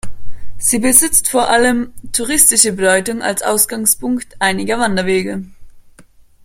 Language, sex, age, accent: German, female, 19-29, Österreichisches Deutsch